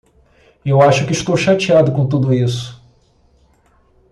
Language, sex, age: Portuguese, male, 40-49